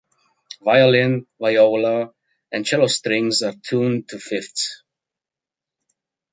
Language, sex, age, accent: English, male, 30-39, Australian English